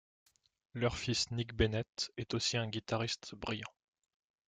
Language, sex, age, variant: French, male, 19-29, Français de métropole